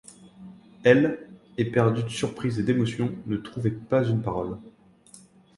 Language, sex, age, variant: French, male, 30-39, Français de métropole